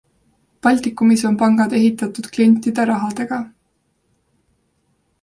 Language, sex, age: Estonian, female, 19-29